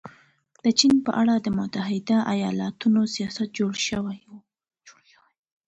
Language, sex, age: Pashto, female, 19-29